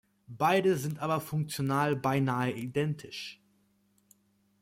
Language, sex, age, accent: German, male, 19-29, Deutschland Deutsch